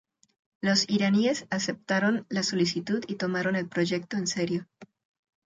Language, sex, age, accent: Spanish, female, 30-39, México